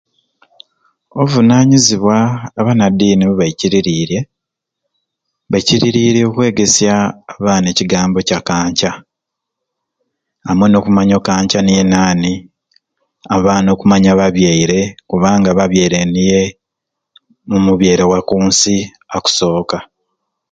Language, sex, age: Ruuli, male, 40-49